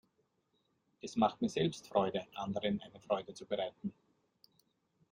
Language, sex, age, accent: German, male, 40-49, Österreichisches Deutsch